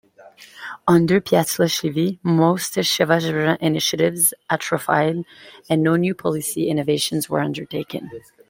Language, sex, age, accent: English, female, 19-29, Canadian English